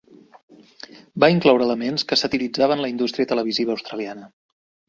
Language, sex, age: Catalan, male, 40-49